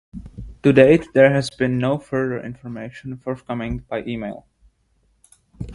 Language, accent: English, United States English